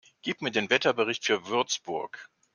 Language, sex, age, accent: German, male, 60-69, Deutschland Deutsch